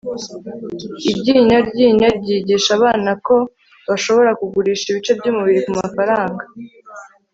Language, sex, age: Kinyarwanda, female, 19-29